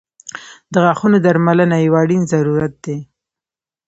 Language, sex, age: Pashto, female, 19-29